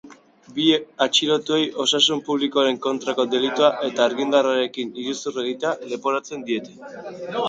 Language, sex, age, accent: Basque, male, 19-29, Erdialdekoa edo Nafarra (Gipuzkoa, Nafarroa)